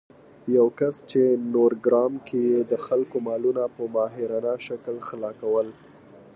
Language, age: Pashto, 19-29